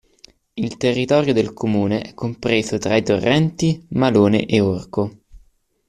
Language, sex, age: Italian, male, 19-29